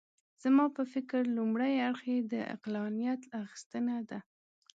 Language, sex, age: Pashto, female, 19-29